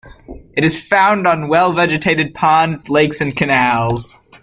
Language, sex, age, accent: English, male, under 19, United States English